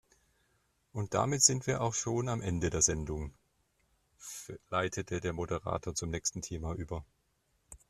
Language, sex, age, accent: German, male, 40-49, Deutschland Deutsch